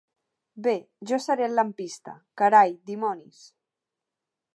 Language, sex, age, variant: Catalan, female, under 19, Central